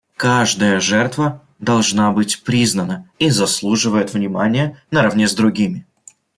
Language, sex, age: Russian, male, 19-29